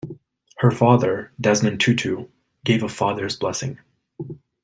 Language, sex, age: English, male, 19-29